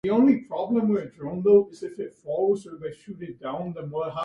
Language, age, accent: English, 19-29, United States English